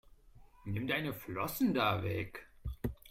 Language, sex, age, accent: German, male, 30-39, Deutschland Deutsch